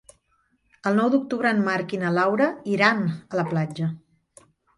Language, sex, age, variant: Catalan, female, 40-49, Central